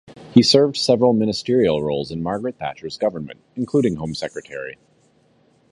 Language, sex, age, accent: English, male, 30-39, United States English